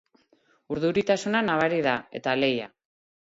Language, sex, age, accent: Basque, female, 40-49, Mendebalekoa (Araba, Bizkaia, Gipuzkoako mendebaleko herri batzuk)